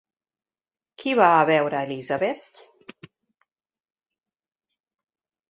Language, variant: Catalan, Central